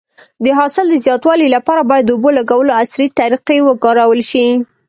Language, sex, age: Pashto, female, 19-29